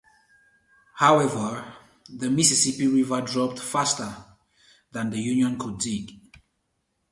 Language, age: English, 30-39